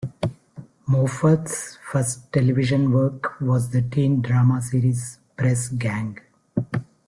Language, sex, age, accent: English, male, 50-59, India and South Asia (India, Pakistan, Sri Lanka)